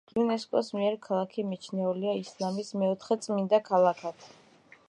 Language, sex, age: Georgian, female, under 19